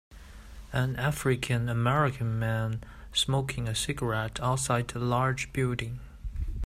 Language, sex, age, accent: English, male, 19-29, United States English